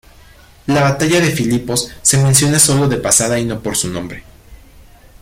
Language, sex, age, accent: Spanish, male, 19-29, México